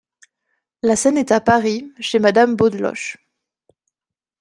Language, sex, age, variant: French, female, 30-39, Français de métropole